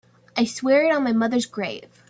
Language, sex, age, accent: English, female, under 19, United States English